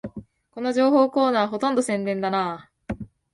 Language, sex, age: Japanese, female, 19-29